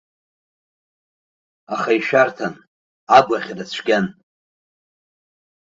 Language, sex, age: Abkhazian, male, 50-59